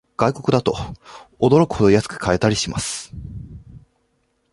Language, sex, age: Japanese, male, 19-29